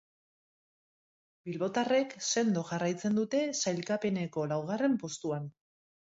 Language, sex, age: Basque, female, 40-49